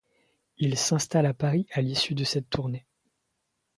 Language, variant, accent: French, Français de métropole, Français du sud de la France